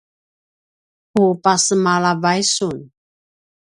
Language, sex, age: Paiwan, female, 50-59